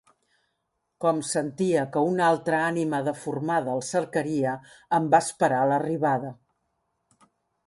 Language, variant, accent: Catalan, Central, central